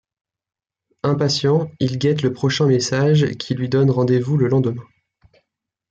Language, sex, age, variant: French, male, 19-29, Français de métropole